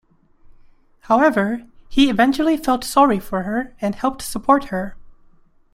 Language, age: English, 19-29